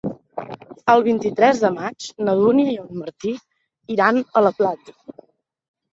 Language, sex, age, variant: Catalan, female, 19-29, Central